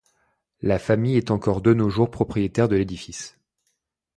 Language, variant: French, Français de métropole